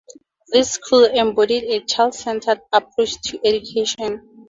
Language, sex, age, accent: English, female, 19-29, Southern African (South Africa, Zimbabwe, Namibia)